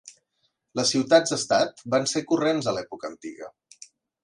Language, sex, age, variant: Catalan, male, 30-39, Central